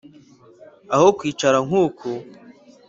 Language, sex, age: Kinyarwanda, male, 19-29